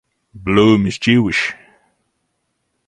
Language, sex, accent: English, male, England English; Scottish English